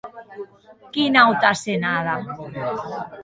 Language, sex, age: Occitan, female, 40-49